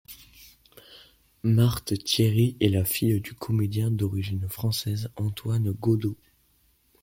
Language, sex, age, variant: French, male, under 19, Français de métropole